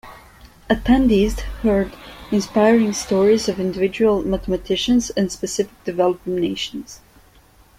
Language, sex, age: English, female, 19-29